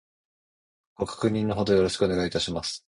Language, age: Japanese, 30-39